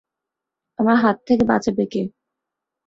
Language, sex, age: Bengali, female, 19-29